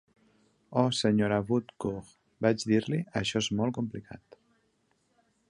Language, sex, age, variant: Catalan, male, 30-39, Nord-Occidental